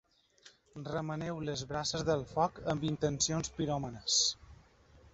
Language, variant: Catalan, Balear